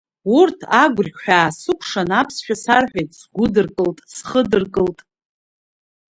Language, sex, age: Abkhazian, female, 40-49